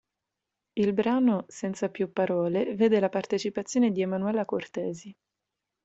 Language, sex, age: Italian, female, 19-29